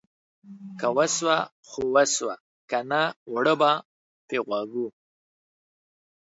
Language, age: Pashto, 19-29